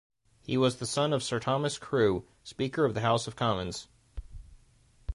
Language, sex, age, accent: English, male, 40-49, United States English